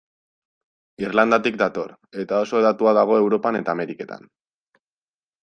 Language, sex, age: Basque, male, 19-29